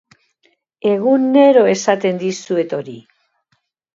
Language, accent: Basque, Mendebalekoa (Araba, Bizkaia, Gipuzkoako mendebaleko herri batzuk)